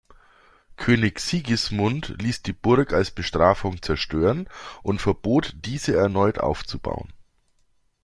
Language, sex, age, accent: German, male, 40-49, Deutschland Deutsch